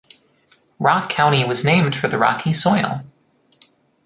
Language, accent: English, United States English